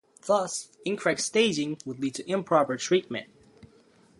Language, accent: English, United States English